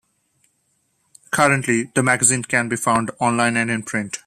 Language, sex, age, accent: English, male, 19-29, India and South Asia (India, Pakistan, Sri Lanka)